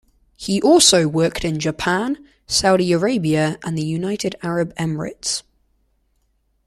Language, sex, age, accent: English, male, under 19, England English